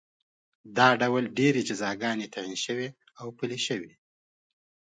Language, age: Pashto, 30-39